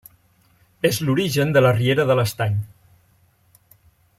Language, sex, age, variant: Catalan, male, 50-59, Central